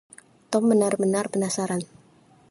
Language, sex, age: Indonesian, female, 19-29